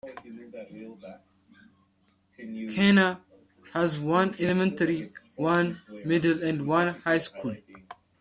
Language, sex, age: English, male, under 19